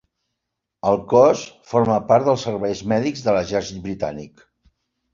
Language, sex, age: Catalan, male, 60-69